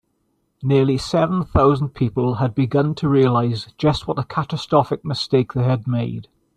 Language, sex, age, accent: English, male, 60-69, Welsh English